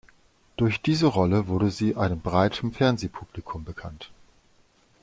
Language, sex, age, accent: German, male, 40-49, Deutschland Deutsch